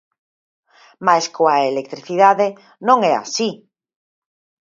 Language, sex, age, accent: Galician, female, 50-59, Normativo (estándar)